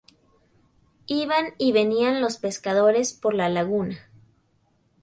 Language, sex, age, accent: Spanish, female, 19-29, México